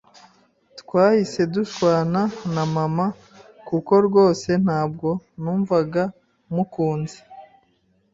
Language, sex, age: Kinyarwanda, female, 30-39